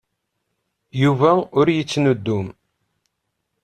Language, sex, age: Kabyle, male, 19-29